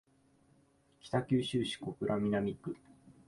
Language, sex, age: Japanese, male, 19-29